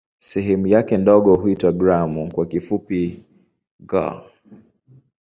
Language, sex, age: Swahili, male, 19-29